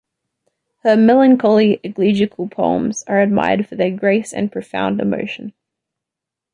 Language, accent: English, Australian English